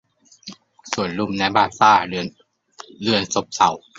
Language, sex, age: Thai, male, 19-29